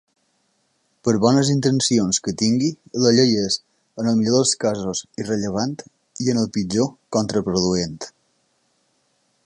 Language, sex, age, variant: Catalan, male, 19-29, Balear